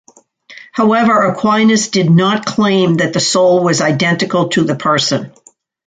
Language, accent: English, United States English